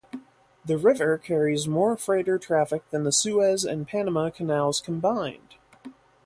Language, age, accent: English, 19-29, United States English